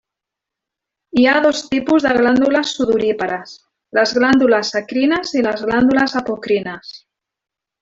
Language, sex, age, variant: Catalan, female, 40-49, Central